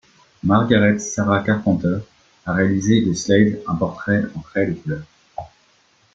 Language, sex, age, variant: French, male, 19-29, Français de métropole